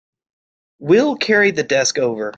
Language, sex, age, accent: English, male, 19-29, United States English